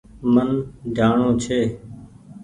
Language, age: Goaria, 19-29